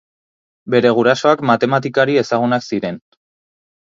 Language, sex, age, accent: Basque, male, 19-29, Erdialdekoa edo Nafarra (Gipuzkoa, Nafarroa)